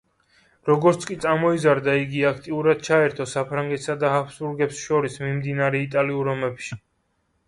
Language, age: Georgian, 19-29